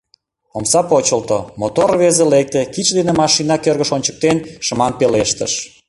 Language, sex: Mari, male